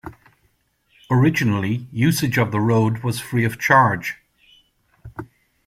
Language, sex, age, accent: English, male, 50-59, Irish English